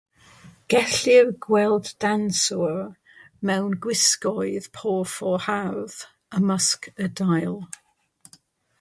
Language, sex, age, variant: Welsh, female, 60-69, South-Western Welsh